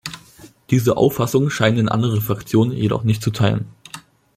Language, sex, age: German, male, under 19